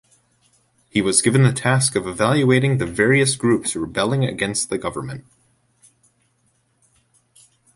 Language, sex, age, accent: English, male, 19-29, United States English